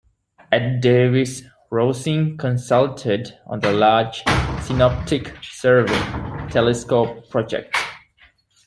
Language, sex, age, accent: English, male, 19-29, United States English